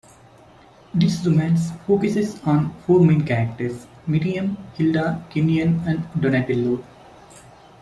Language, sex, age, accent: English, male, 19-29, India and South Asia (India, Pakistan, Sri Lanka)